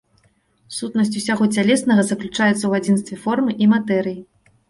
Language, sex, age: Belarusian, female, 30-39